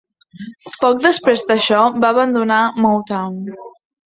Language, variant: Catalan, Central